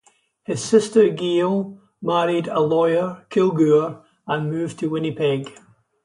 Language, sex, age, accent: English, male, 70-79, Scottish English